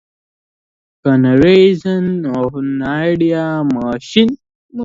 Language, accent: English, United States English